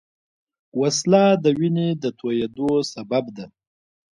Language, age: Pashto, 30-39